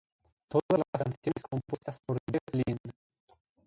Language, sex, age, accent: Spanish, male, 19-29, España: Centro-Sur peninsular (Madrid, Toledo, Castilla-La Mancha)